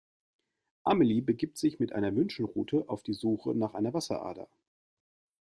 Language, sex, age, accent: German, male, 40-49, Deutschland Deutsch